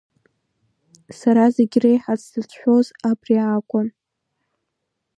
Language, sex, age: Abkhazian, female, under 19